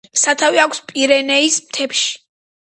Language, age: Georgian, 19-29